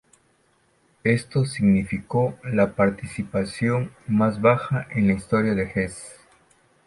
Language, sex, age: Spanish, male, 50-59